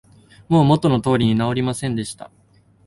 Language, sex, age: Japanese, male, 19-29